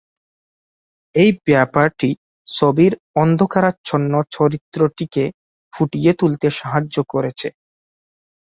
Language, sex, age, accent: Bengali, male, 19-29, fluent